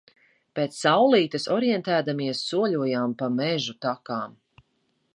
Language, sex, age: Latvian, female, 30-39